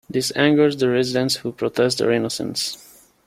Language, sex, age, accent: English, male, 30-39, United States English